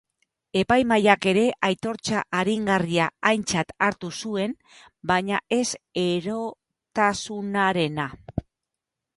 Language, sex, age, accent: Basque, female, 50-59, Mendebalekoa (Araba, Bizkaia, Gipuzkoako mendebaleko herri batzuk)